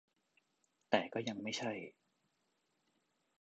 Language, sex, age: Thai, male, 30-39